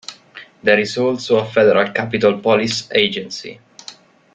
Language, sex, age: English, male, 19-29